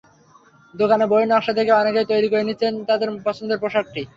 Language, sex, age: Bengali, male, under 19